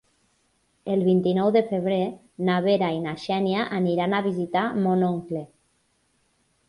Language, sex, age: Catalan, female, 30-39